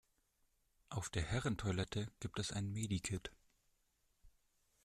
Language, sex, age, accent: German, male, 19-29, Deutschland Deutsch